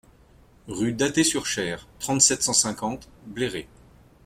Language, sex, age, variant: French, male, 40-49, Français de métropole